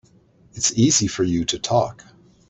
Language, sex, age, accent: English, male, 70-79, United States English